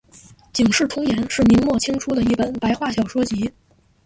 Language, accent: Chinese, 出生地：天津市; 普通话